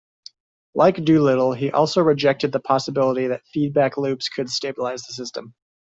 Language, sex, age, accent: English, male, 30-39, United States English